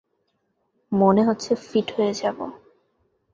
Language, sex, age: Bengali, female, 19-29